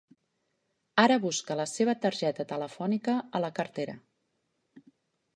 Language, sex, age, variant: Catalan, female, 40-49, Central